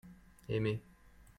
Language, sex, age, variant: French, male, 30-39, Français de métropole